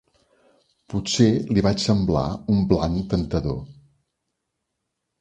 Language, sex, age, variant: Catalan, male, 50-59, Central